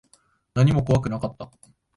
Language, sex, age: Japanese, male, 19-29